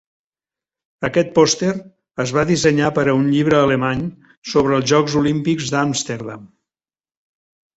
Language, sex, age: Catalan, male, 70-79